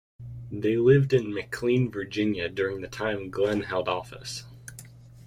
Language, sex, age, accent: English, male, under 19, United States English